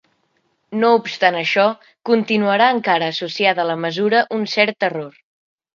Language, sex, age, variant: Catalan, male, under 19, Central